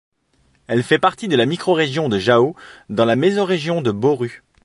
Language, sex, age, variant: French, male, 30-39, Français de métropole